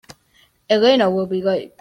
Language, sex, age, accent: English, male, under 19, United States English